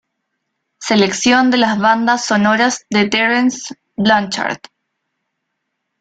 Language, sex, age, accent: Spanish, female, 19-29, Chileno: Chile, Cuyo